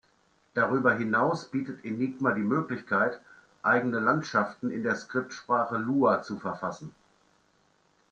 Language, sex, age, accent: German, male, 50-59, Deutschland Deutsch